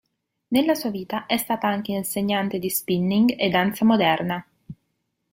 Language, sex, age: Italian, female, 19-29